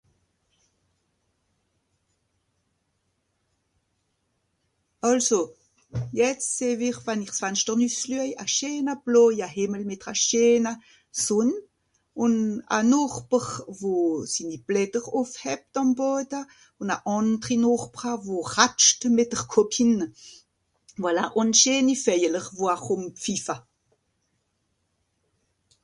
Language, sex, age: Swiss German, female, 50-59